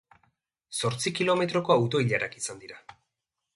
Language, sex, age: Basque, male, 19-29